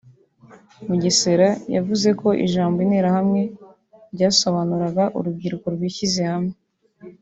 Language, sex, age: Kinyarwanda, female, 19-29